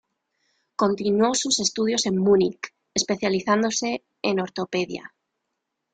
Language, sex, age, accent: Spanish, female, 19-29, España: Centro-Sur peninsular (Madrid, Toledo, Castilla-La Mancha)